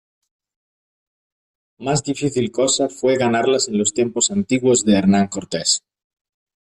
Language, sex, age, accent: Spanish, male, 30-39, España: Norte peninsular (Asturias, Castilla y León, Cantabria, País Vasco, Navarra, Aragón, La Rioja, Guadalajara, Cuenca)